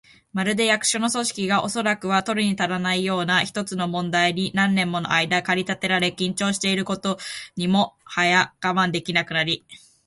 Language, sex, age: Japanese, female, 19-29